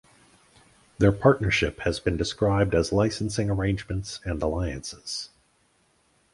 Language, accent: English, United States English; Canadian English